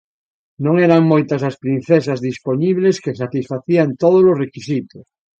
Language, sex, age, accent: Galician, male, 60-69, Atlántico (seseo e gheada)